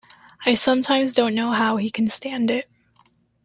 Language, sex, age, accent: English, female, under 19, United States English